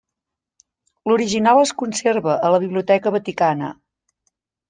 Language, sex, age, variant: Catalan, female, 50-59, Central